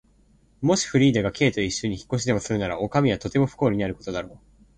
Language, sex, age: Japanese, male, 19-29